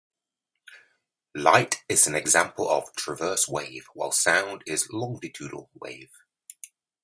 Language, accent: English, England English